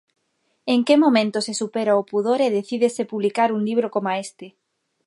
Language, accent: Galician, Normativo (estándar)